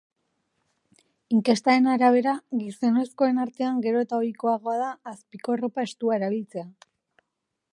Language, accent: Basque, Erdialdekoa edo Nafarra (Gipuzkoa, Nafarroa)